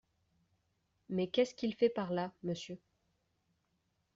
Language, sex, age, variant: French, female, 19-29, Français de métropole